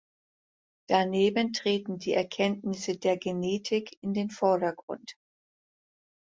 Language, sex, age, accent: German, female, 60-69, Deutschland Deutsch